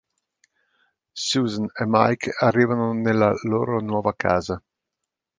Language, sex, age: Italian, male, 50-59